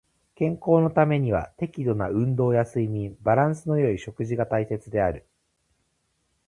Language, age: Japanese, 30-39